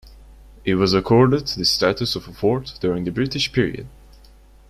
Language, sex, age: English, male, 19-29